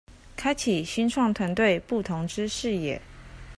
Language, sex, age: Chinese, female, 30-39